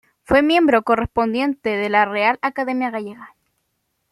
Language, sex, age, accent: Spanish, female, 19-29, Chileno: Chile, Cuyo